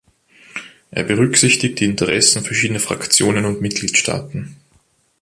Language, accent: German, Österreichisches Deutsch